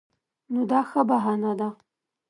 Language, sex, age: Pashto, female, 19-29